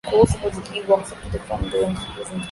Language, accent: English, India and South Asia (India, Pakistan, Sri Lanka)